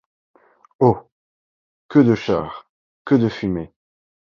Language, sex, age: French, male, 19-29